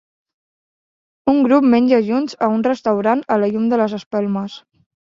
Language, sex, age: Catalan, female, 19-29